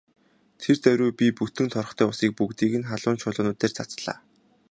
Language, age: Mongolian, 19-29